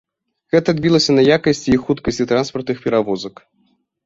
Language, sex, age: Belarusian, male, under 19